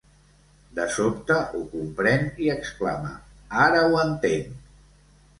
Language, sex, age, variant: Catalan, male, 60-69, Central